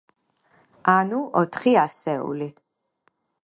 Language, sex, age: Georgian, female, 40-49